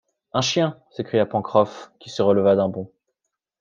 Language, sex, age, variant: French, male, 19-29, Français de métropole